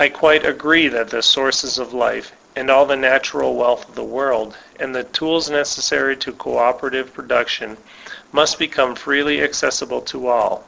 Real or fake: real